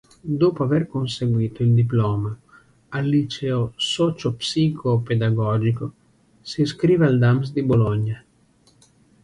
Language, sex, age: Italian, male, 30-39